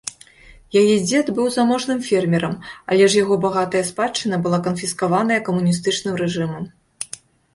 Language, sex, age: Belarusian, female, 30-39